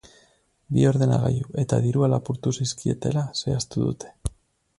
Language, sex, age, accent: Basque, male, 30-39, Mendebalekoa (Araba, Bizkaia, Gipuzkoako mendebaleko herri batzuk)